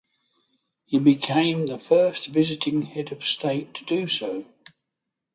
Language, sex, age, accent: English, male, 80-89, England English